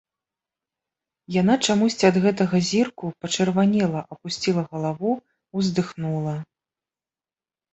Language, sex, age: Belarusian, female, 30-39